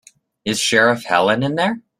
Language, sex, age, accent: English, male, 19-29, United States English